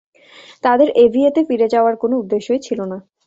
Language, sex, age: Bengali, female, 19-29